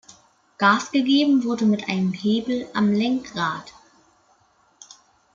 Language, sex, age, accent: German, male, under 19, Deutschland Deutsch